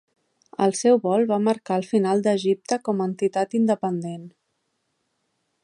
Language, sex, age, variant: Catalan, female, 40-49, Central